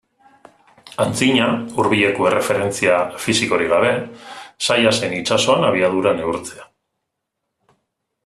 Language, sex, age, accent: Basque, male, 40-49, Mendebalekoa (Araba, Bizkaia, Gipuzkoako mendebaleko herri batzuk)